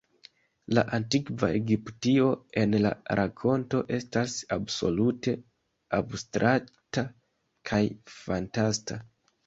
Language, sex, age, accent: Esperanto, male, 19-29, Internacia